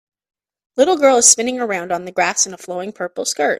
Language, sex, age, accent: English, female, 30-39, Canadian English